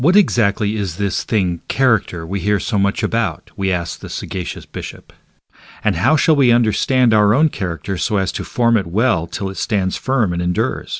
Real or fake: real